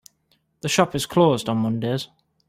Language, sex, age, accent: English, male, 19-29, England English